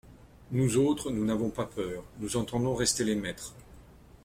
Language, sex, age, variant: French, male, 40-49, Français de métropole